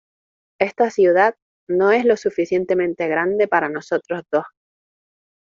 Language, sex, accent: Spanish, female, España: Islas Canarias